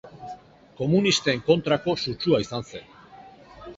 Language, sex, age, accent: Basque, male, 50-59, Erdialdekoa edo Nafarra (Gipuzkoa, Nafarroa)